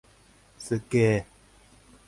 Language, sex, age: Japanese, male, 19-29